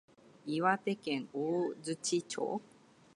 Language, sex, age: Japanese, female, 19-29